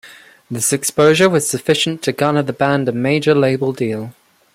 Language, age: English, under 19